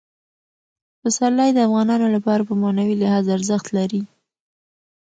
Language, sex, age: Pashto, female, under 19